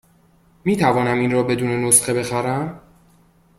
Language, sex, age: Persian, male, 19-29